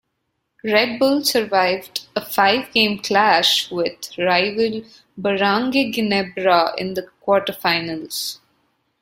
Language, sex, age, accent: English, female, 30-39, India and South Asia (India, Pakistan, Sri Lanka)